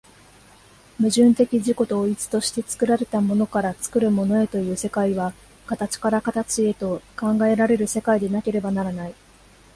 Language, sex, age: Japanese, female, 19-29